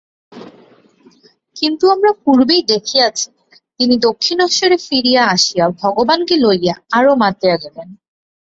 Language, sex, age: Bengali, female, 19-29